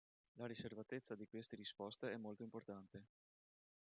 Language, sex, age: Italian, male, 30-39